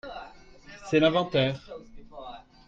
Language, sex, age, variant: French, male, 30-39, Français de métropole